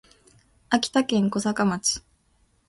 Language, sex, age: Japanese, female, under 19